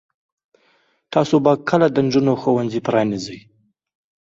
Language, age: Pashto, under 19